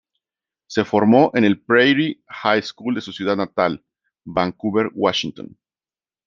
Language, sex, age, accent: Spanish, male, 40-49, México